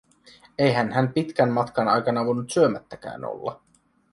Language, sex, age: Finnish, male, 19-29